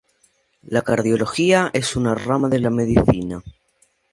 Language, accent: Spanish, Rioplatense: Argentina, Uruguay, este de Bolivia, Paraguay